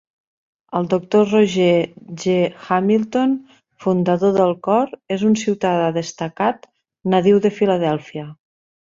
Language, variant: Catalan, Nord-Occidental